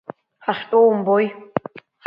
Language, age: Abkhazian, under 19